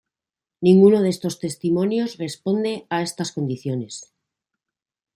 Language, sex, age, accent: Spanish, female, 40-49, España: Norte peninsular (Asturias, Castilla y León, Cantabria, País Vasco, Navarra, Aragón, La Rioja, Guadalajara, Cuenca)